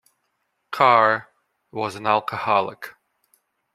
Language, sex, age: English, male, 40-49